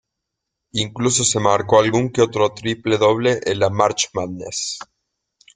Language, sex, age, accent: Spanish, male, 19-29, Rioplatense: Argentina, Uruguay, este de Bolivia, Paraguay